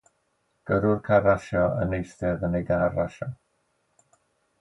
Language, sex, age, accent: Welsh, male, 60-69, Y Deyrnas Unedig Cymraeg